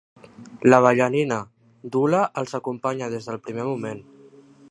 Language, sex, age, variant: Catalan, male, 19-29, Central